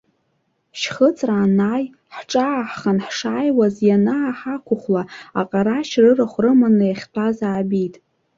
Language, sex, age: Abkhazian, female, under 19